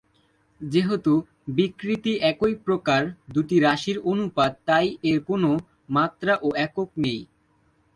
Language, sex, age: Bengali, male, under 19